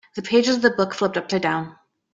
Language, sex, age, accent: English, female, 30-39, United States English